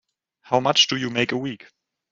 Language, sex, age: English, male, 19-29